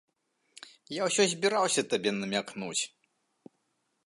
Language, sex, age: Belarusian, male, 40-49